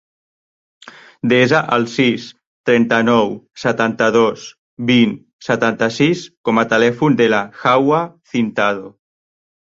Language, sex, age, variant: Catalan, male, 30-39, Central